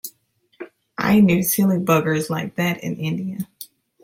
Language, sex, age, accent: English, female, 19-29, United States English